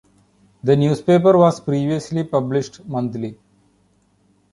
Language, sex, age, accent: English, male, 40-49, India and South Asia (India, Pakistan, Sri Lanka)